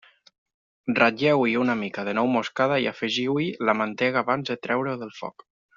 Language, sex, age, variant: Catalan, male, 19-29, Nord-Occidental